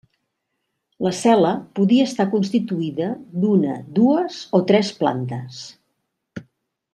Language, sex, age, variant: Catalan, female, 60-69, Central